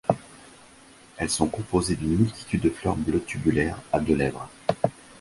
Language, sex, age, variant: French, male, 50-59, Français de métropole